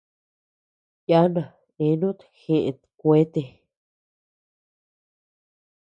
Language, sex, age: Tepeuxila Cuicatec, female, 19-29